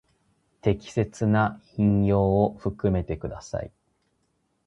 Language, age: Japanese, 19-29